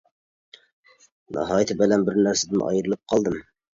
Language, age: Uyghur, 30-39